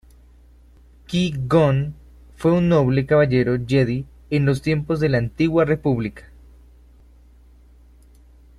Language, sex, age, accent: Spanish, male, 30-39, Andino-Pacífico: Colombia, Perú, Ecuador, oeste de Bolivia y Venezuela andina